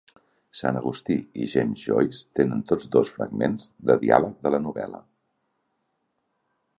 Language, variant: Catalan, Nord-Occidental